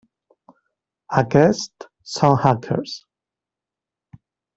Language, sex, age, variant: Catalan, male, 40-49, Central